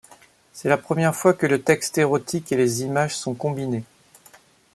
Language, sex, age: French, male, 40-49